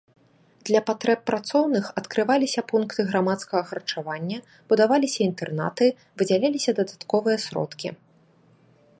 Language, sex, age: Belarusian, female, 19-29